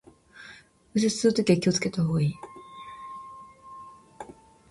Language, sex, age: Japanese, female, 19-29